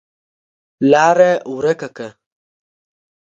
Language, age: Pashto, 19-29